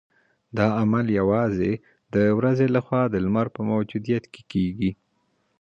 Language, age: Pashto, 19-29